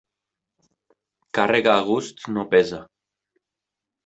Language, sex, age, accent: Catalan, male, 30-39, valencià